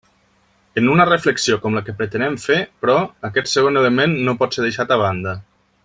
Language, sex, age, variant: Catalan, male, 30-39, Nord-Occidental